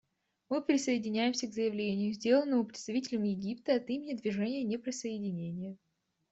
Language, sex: Russian, female